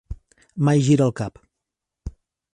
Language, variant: Catalan, Central